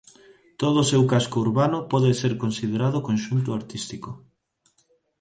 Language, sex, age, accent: Galician, male, 19-29, Neofalante